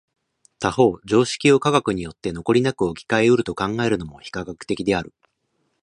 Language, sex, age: Japanese, male, 30-39